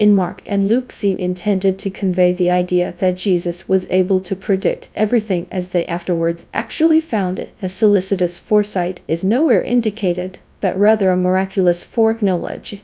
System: TTS, GradTTS